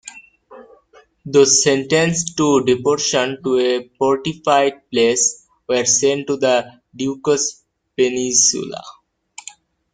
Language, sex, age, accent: English, male, 19-29, United States English